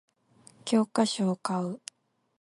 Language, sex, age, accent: Japanese, female, 19-29, 関西弁